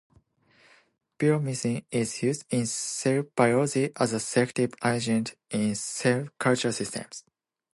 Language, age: English, 19-29